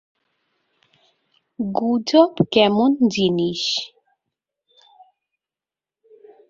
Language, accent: Bengali, Bengali